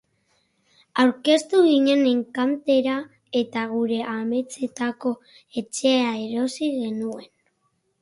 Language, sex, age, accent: Basque, female, 40-49, Mendebalekoa (Araba, Bizkaia, Gipuzkoako mendebaleko herri batzuk)